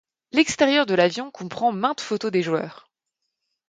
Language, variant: French, Français de métropole